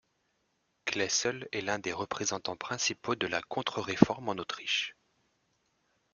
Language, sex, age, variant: French, male, 30-39, Français de métropole